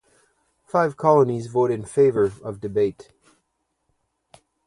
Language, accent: English, Canadian English